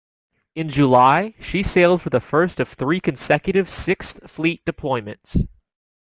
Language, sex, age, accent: English, male, 19-29, United States English